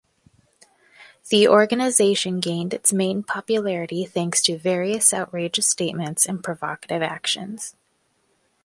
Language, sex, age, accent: English, female, 19-29, United States English